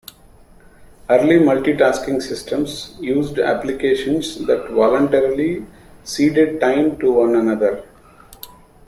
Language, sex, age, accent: English, male, 40-49, India and South Asia (India, Pakistan, Sri Lanka)